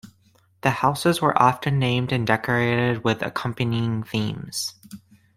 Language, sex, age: English, male, under 19